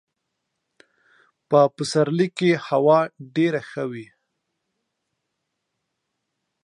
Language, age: Pashto, 19-29